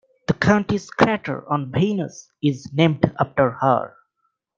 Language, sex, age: English, male, 19-29